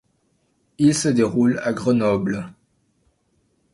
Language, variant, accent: French, Français d'Europe, Français de Belgique